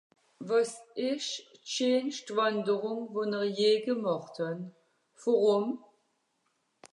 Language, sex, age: Swiss German, female, 50-59